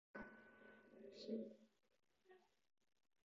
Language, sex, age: Chinese, female, 19-29